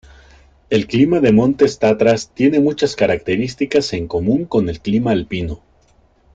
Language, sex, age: Spanish, male, 30-39